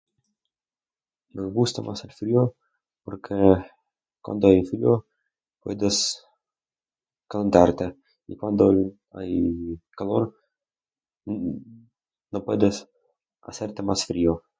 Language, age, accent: Spanish, under 19, España: Norte peninsular (Asturias, Castilla y León, Cantabria, País Vasco, Navarra, Aragón, La Rioja, Guadalajara, Cuenca)